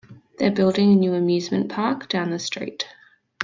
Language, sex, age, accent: English, female, 30-39, Australian English